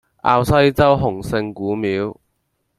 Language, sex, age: Cantonese, male, under 19